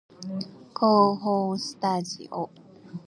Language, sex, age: Japanese, female, 19-29